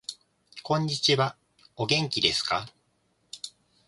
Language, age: Japanese, 19-29